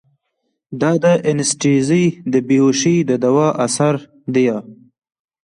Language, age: Pashto, 19-29